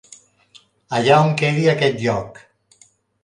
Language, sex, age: Catalan, male, 60-69